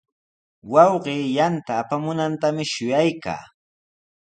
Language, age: Sihuas Ancash Quechua, 19-29